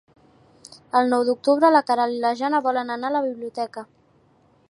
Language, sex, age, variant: Catalan, female, 19-29, Central